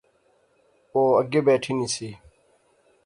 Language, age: Pahari-Potwari, 40-49